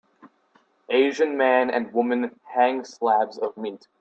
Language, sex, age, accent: English, male, under 19, United States English